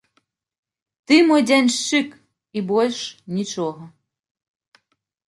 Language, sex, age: Belarusian, female, 30-39